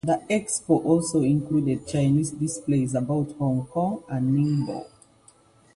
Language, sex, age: English, female, 50-59